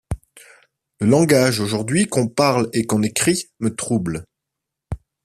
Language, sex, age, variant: French, male, 30-39, Français de métropole